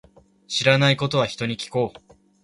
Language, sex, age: Japanese, male, 19-29